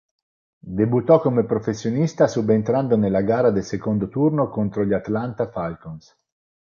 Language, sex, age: Italian, male, 40-49